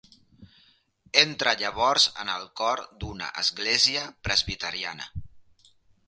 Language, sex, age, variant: Catalan, male, 40-49, Central